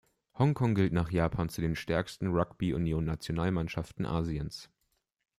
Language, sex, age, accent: German, male, 19-29, Deutschland Deutsch